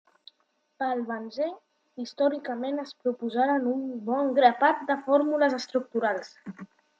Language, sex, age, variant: Catalan, male, under 19, Central